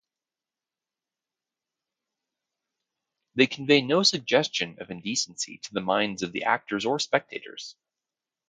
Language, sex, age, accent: English, male, 40-49, United States English